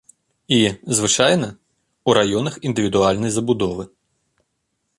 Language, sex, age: Belarusian, male, 30-39